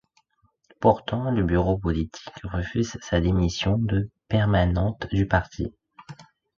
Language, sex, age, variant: French, male, under 19, Français de métropole